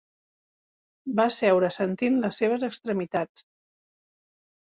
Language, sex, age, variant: Catalan, female, 40-49, Central